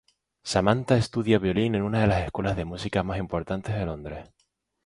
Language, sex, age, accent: Spanish, male, 19-29, España: Islas Canarias